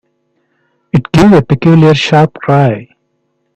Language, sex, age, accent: English, male, 30-39, India and South Asia (India, Pakistan, Sri Lanka)